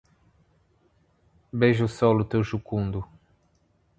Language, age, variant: Portuguese, 40-49, Portuguese (Portugal)